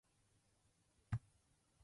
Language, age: Japanese, 19-29